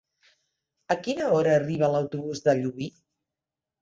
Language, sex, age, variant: Catalan, female, 50-59, Central